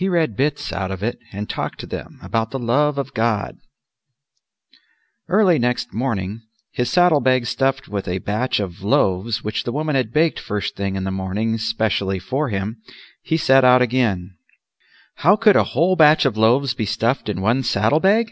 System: none